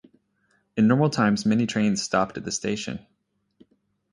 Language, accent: English, United States English